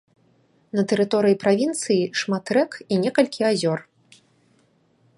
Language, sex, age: Belarusian, female, 19-29